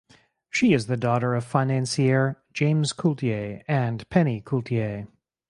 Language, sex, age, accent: English, male, 30-39, Canadian English